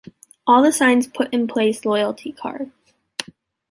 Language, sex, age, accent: English, female, 19-29, United States English